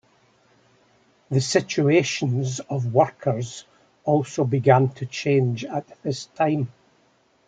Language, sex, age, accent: English, male, 70-79, Scottish English